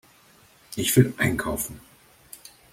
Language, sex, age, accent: German, male, 40-49, Deutschland Deutsch